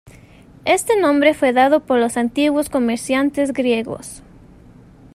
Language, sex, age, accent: Spanish, female, 19-29, México